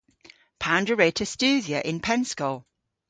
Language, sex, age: Cornish, female, 40-49